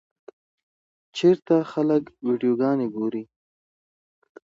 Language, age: Pashto, 19-29